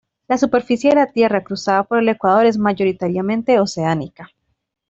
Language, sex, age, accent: Spanish, female, 19-29, Andino-Pacífico: Colombia, Perú, Ecuador, oeste de Bolivia y Venezuela andina